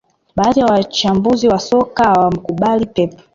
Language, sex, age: Swahili, female, 19-29